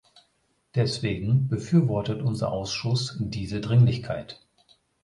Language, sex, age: German, male, 50-59